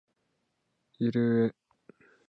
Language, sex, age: Japanese, male, 19-29